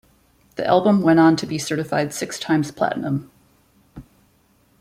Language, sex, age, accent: English, female, 40-49, United States English